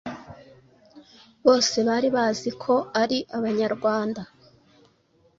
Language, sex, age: Kinyarwanda, female, 19-29